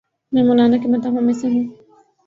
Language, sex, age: Urdu, male, 19-29